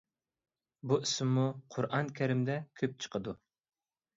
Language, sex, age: Uyghur, male, 30-39